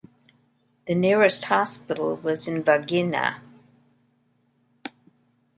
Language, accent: English, United States English